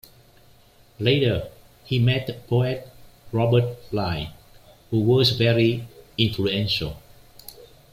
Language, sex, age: English, male, 50-59